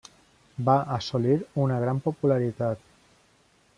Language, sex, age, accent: Catalan, male, 30-39, valencià